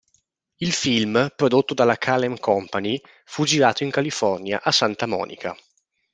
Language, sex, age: Italian, male, 19-29